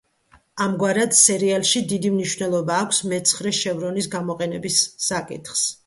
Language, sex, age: Georgian, female, 50-59